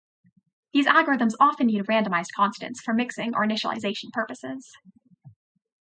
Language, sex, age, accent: English, female, 19-29, United States English